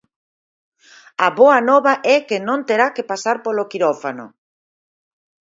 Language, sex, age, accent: Galician, female, 50-59, Normativo (estándar)